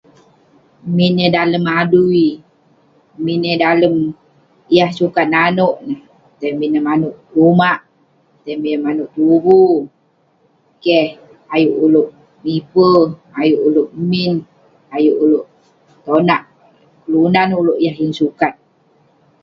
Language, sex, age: Western Penan, female, 30-39